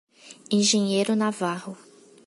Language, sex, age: Portuguese, female, 19-29